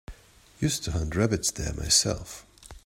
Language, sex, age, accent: English, male, 30-39, United States English